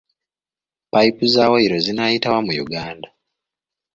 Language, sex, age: Ganda, male, 19-29